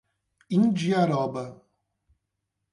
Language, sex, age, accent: Portuguese, male, 19-29, Paulista